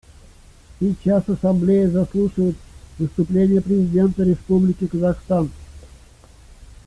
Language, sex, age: Russian, male, 40-49